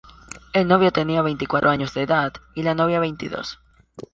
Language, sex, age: Spanish, male, under 19